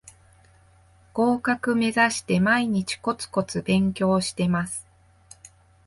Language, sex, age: Japanese, female, 30-39